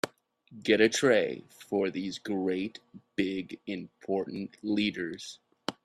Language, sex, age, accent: English, male, 30-39, United States English